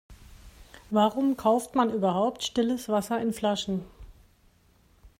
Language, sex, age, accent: German, male, 50-59, Deutschland Deutsch